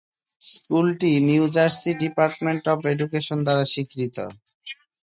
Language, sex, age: Bengali, male, 30-39